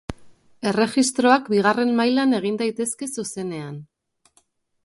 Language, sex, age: Basque, female, 30-39